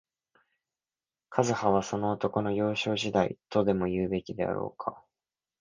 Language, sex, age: Japanese, male, 19-29